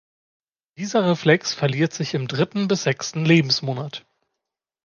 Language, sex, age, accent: German, male, 19-29, Deutschland Deutsch